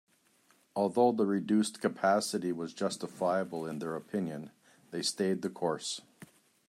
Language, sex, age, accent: English, male, 60-69, Canadian English